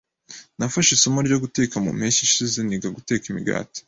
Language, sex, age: Kinyarwanda, male, 30-39